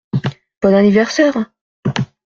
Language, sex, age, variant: French, female, 19-29, Français de métropole